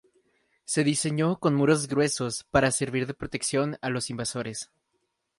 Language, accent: Spanish, México